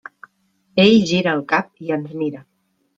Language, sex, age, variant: Catalan, female, 40-49, Central